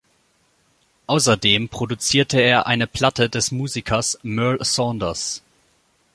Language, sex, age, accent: German, male, 19-29, Deutschland Deutsch